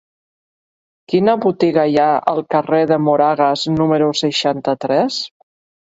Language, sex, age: Catalan, female, 50-59